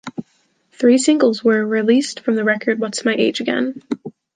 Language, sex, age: English, female, 19-29